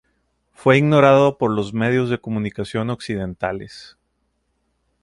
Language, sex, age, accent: Spanish, male, 40-49, México